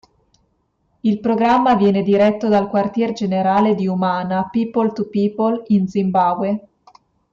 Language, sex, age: Italian, female, 19-29